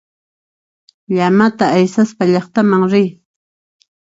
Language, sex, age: Puno Quechua, female, 60-69